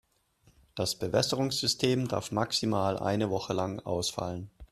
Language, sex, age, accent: German, male, 40-49, Deutschland Deutsch